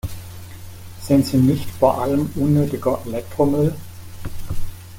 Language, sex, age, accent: German, male, 50-59, Deutschland Deutsch